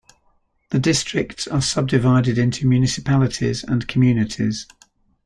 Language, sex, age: English, male, 60-69